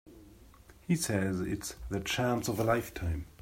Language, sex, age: English, male, 50-59